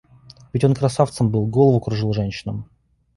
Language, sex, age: Russian, male, 30-39